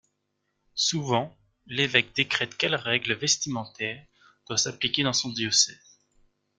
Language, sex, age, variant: French, male, 19-29, Français de métropole